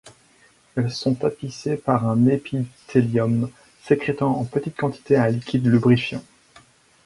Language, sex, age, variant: French, male, 19-29, Français de métropole